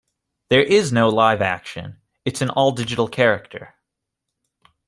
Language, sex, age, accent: English, male, 19-29, United States English